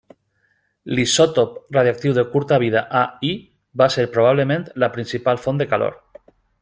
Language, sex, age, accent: Catalan, male, 40-49, valencià